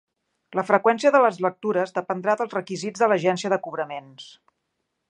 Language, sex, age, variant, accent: Catalan, female, 50-59, Central, Barceloní